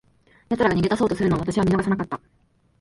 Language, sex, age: Japanese, female, 19-29